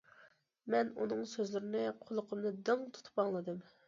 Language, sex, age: Uyghur, female, 30-39